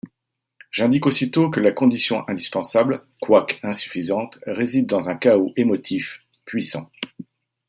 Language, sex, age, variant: French, male, 40-49, Français de métropole